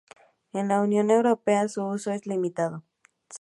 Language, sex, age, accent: Spanish, female, under 19, México